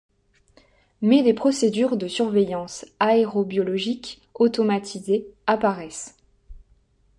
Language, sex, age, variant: French, female, 19-29, Français de métropole